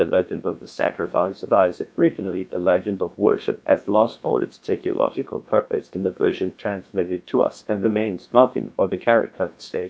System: TTS, GlowTTS